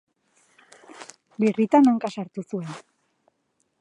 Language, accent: Basque, Erdialdekoa edo Nafarra (Gipuzkoa, Nafarroa)